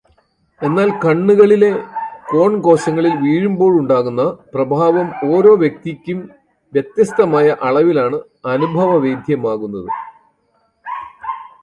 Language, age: Malayalam, 60-69